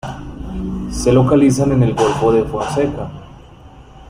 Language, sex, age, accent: Spanish, male, 19-29, Andino-Pacífico: Colombia, Perú, Ecuador, oeste de Bolivia y Venezuela andina